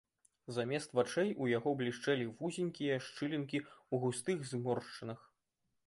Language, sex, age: Belarusian, male, 19-29